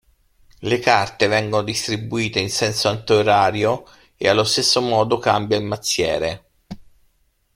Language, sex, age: Italian, male, 50-59